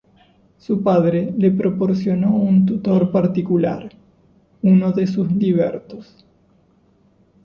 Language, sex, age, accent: Spanish, male, 30-39, Rioplatense: Argentina, Uruguay, este de Bolivia, Paraguay